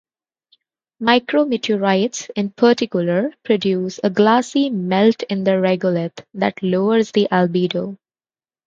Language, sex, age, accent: English, female, 19-29, India and South Asia (India, Pakistan, Sri Lanka)